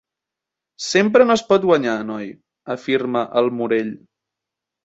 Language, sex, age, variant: Catalan, male, 19-29, Central